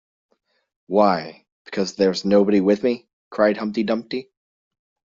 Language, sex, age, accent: English, male, 30-39, United States English